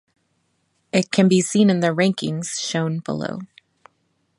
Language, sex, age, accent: English, female, 40-49, United States English